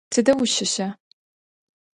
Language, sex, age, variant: Adyghe, female, 19-29, Адыгабзэ (Кирил, пстэумэ зэдыряе)